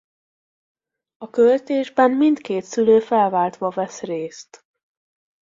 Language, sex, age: Hungarian, female, 19-29